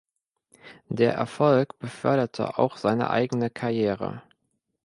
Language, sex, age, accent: German, male, 30-39, Deutschland Deutsch